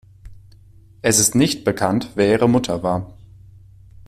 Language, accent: German, Deutschland Deutsch